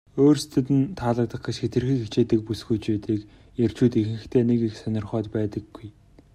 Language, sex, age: Mongolian, male, 19-29